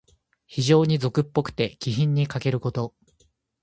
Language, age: Japanese, 19-29